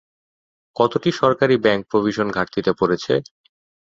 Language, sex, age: Bengali, male, 19-29